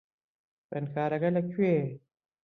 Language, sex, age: Central Kurdish, male, 30-39